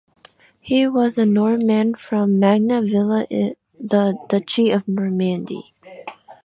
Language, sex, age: English, female, 19-29